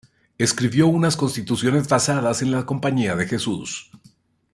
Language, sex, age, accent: Spanish, male, 40-49, México